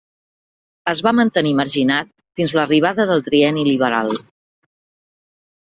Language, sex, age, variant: Catalan, female, 50-59, Central